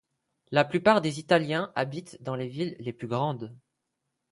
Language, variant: French, Français de métropole